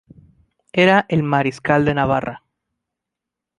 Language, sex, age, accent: Spanish, male, 19-29, México